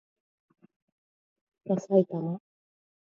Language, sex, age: Japanese, female, 19-29